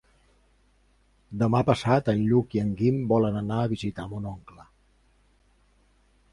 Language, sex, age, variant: Catalan, male, 50-59, Central